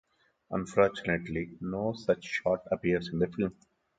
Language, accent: English, India and South Asia (India, Pakistan, Sri Lanka)